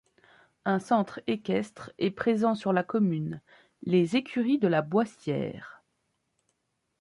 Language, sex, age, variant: French, female, 30-39, Français de métropole